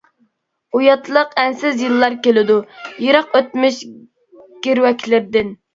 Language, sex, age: Uyghur, female, 30-39